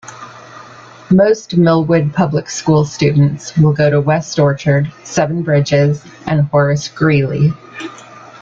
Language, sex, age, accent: English, female, 50-59, United States English